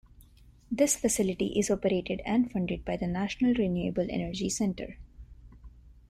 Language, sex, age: English, female, 19-29